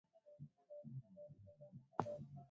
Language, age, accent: English, 19-29, United States English